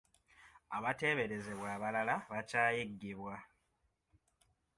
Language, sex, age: Ganda, male, 19-29